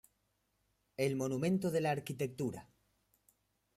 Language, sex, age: Spanish, male, 19-29